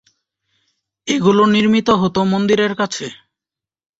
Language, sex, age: Bengali, male, 19-29